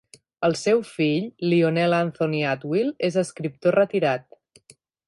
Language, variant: Catalan, Central